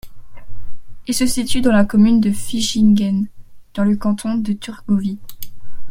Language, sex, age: French, female, 19-29